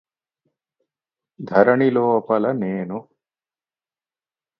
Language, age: Telugu, 50-59